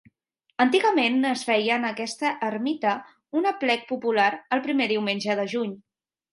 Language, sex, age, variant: Catalan, female, 19-29, Central